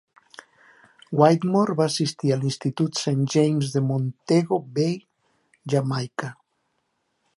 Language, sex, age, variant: Catalan, male, 60-69, Central